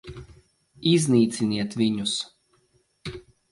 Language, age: Latvian, 40-49